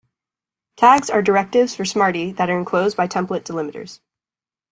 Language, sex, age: English, female, under 19